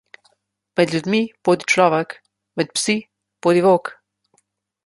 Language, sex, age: Slovenian, female, under 19